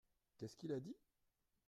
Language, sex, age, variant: French, male, 40-49, Français de métropole